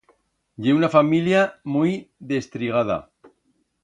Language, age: Aragonese, 50-59